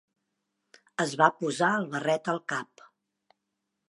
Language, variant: Catalan, Central